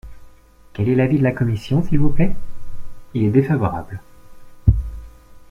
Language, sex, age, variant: French, male, 30-39, Français de métropole